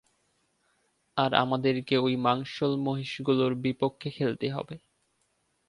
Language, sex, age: Bengali, male, 19-29